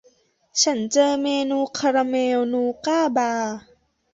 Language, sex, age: Thai, female, under 19